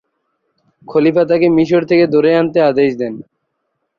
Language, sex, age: Bengali, male, 19-29